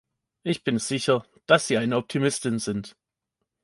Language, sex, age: German, male, 30-39